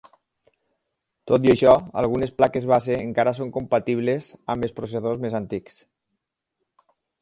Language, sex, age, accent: Catalan, male, 50-59, valencià